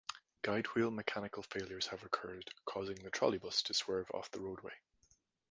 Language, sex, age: English, male, 30-39